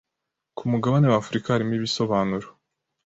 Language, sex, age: Kinyarwanda, male, 40-49